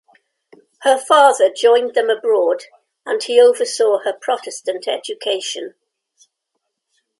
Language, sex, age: English, female, 70-79